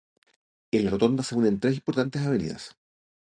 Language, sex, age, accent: Spanish, male, 40-49, Chileno: Chile, Cuyo